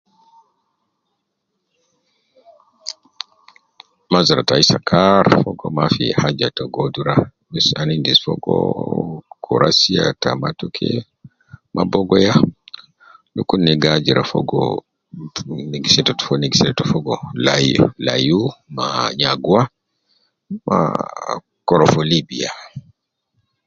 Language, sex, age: Nubi, male, 50-59